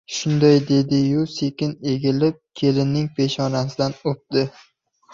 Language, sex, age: Uzbek, male, under 19